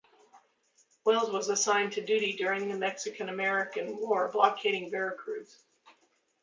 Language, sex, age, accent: English, female, 60-69, United States English